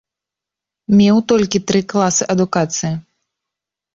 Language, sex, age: Belarusian, female, 30-39